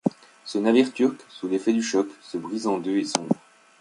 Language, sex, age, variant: French, male, 30-39, Français de métropole